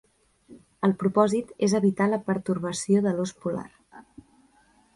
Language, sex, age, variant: Catalan, female, 19-29, Central